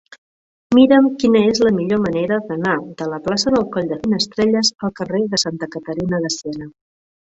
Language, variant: Catalan, Central